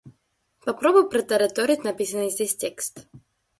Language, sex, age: Russian, female, under 19